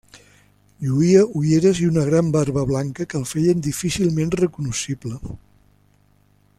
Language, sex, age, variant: Catalan, male, 60-69, Central